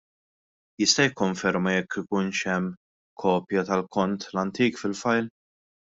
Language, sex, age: Maltese, male, 19-29